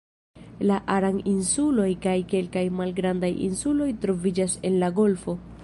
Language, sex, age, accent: Esperanto, female, under 19, Internacia